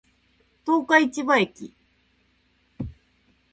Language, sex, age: Japanese, female, 30-39